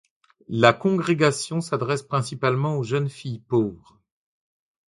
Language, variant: French, Français de métropole